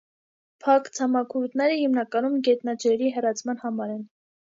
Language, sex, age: Armenian, female, 19-29